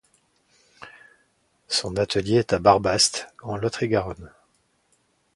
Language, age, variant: French, 40-49, Français de métropole